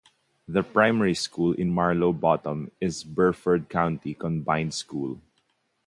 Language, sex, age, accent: English, male, 19-29, Filipino